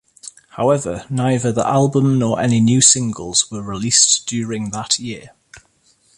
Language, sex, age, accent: English, male, 19-29, England English